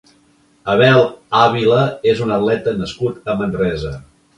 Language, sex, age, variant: Catalan, male, 60-69, Central